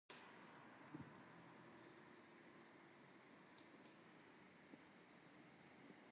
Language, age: English, 19-29